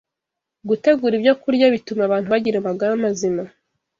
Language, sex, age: Kinyarwanda, female, 19-29